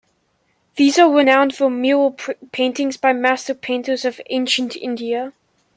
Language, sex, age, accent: English, male, under 19, England English